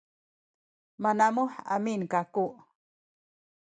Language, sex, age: Sakizaya, female, 70-79